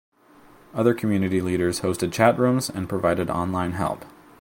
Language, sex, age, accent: English, male, 30-39, United States English